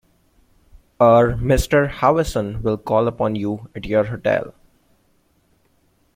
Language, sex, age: English, male, 19-29